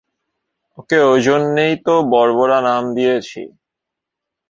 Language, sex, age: Bengali, male, 19-29